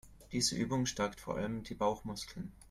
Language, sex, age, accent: German, male, 30-39, Österreichisches Deutsch